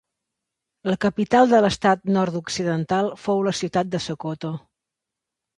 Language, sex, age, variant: Catalan, female, 40-49, Central